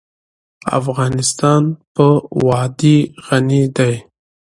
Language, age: Pashto, 30-39